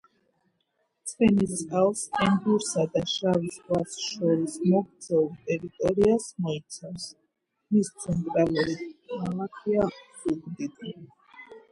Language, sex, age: Georgian, female, under 19